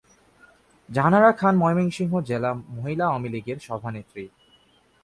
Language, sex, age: Bengali, male, 19-29